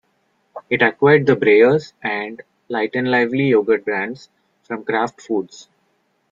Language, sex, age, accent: English, male, 19-29, India and South Asia (India, Pakistan, Sri Lanka)